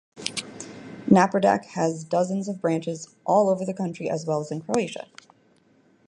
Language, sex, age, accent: English, female, 30-39, United States English